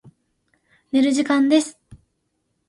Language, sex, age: Japanese, female, 19-29